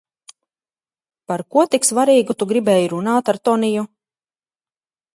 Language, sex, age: Latvian, female, 30-39